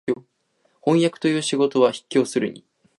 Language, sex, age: Japanese, male, 19-29